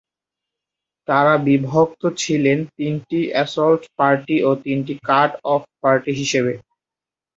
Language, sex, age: Bengali, male, 19-29